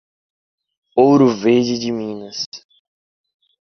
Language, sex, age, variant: Portuguese, male, under 19, Portuguese (Brasil)